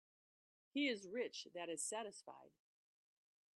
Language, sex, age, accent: English, female, 60-69, United States English